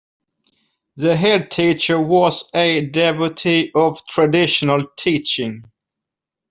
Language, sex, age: English, male, 40-49